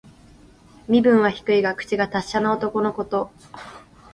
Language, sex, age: Japanese, female, 19-29